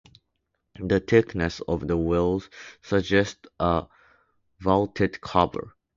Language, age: English, 19-29